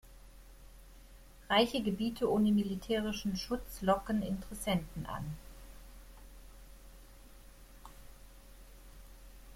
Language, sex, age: German, female, 50-59